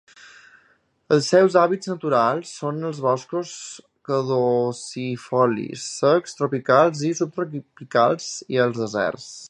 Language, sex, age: Catalan, male, 19-29